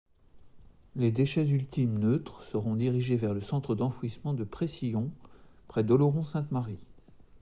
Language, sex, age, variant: French, male, 40-49, Français de métropole